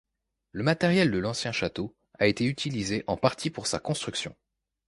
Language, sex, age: French, male, 19-29